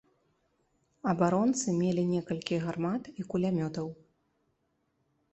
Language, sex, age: Belarusian, female, 30-39